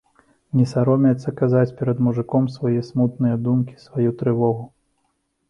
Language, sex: Belarusian, male